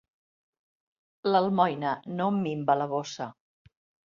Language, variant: Catalan, Central